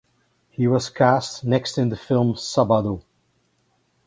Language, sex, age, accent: English, male, 60-69, United States English